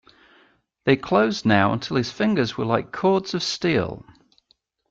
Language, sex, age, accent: English, male, 50-59, England English